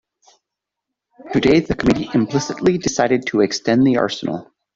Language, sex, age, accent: English, male, 40-49, United States English